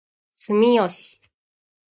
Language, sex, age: Japanese, female, 19-29